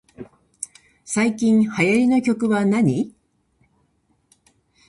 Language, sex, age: Japanese, female, 60-69